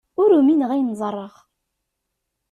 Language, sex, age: Kabyle, female, 19-29